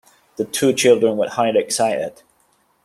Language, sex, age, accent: English, male, 40-49, England English